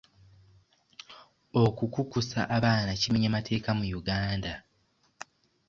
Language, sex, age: Ganda, male, 19-29